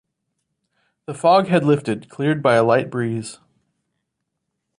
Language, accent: English, United States English